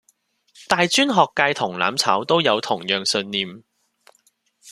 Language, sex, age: Cantonese, male, 30-39